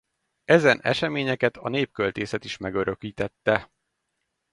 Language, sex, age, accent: Hungarian, male, 30-39, budapesti